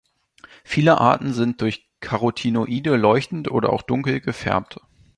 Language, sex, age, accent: German, male, 19-29, Deutschland Deutsch